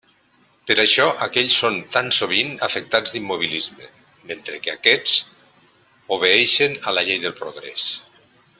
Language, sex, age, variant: Catalan, male, 60-69, Nord-Occidental